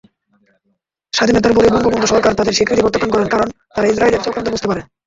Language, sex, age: Bengali, male, 19-29